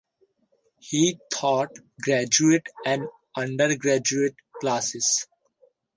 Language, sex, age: English, male, 19-29